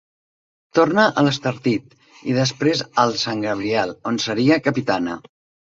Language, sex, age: Catalan, female, 60-69